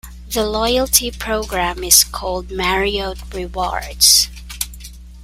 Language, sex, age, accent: English, female, 19-29, Filipino